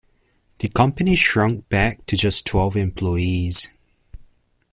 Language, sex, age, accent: English, male, 19-29, United States English